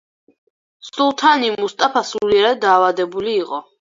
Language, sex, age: Georgian, female, under 19